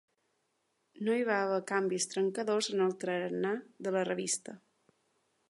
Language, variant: Catalan, Balear